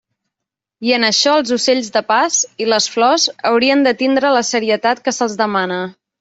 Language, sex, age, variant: Catalan, female, 19-29, Central